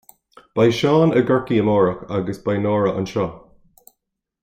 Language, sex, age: Irish, male, 30-39